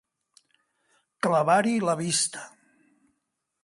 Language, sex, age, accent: Catalan, male, 60-69, Barceloní